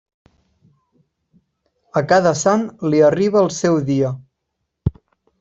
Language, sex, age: Catalan, male, under 19